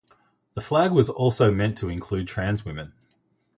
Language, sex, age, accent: English, male, 40-49, Australian English